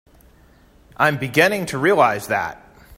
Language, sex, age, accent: English, male, 30-39, United States English